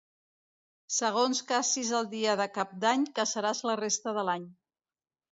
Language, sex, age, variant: Catalan, female, 50-59, Central